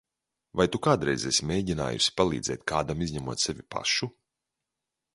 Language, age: Latvian, 30-39